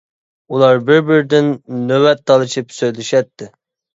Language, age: Uyghur, 19-29